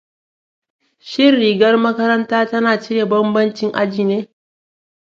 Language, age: Hausa, 19-29